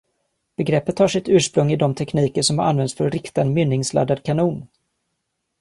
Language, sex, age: Swedish, male, 40-49